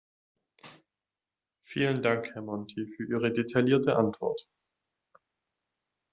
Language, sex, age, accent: German, male, 19-29, Deutschland Deutsch